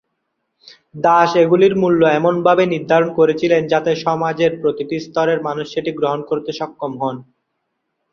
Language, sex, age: Bengali, male, 19-29